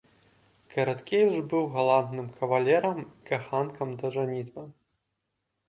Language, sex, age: Belarusian, male, 19-29